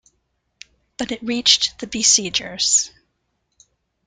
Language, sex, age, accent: English, female, 50-59, United States English